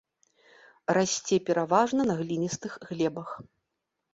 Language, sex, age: Belarusian, female, 40-49